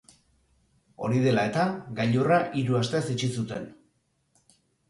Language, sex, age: Basque, male, 40-49